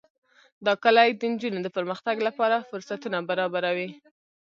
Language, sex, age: Pashto, female, 19-29